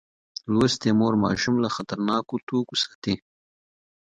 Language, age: Pashto, 19-29